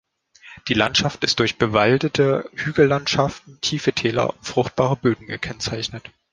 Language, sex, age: German, male, 19-29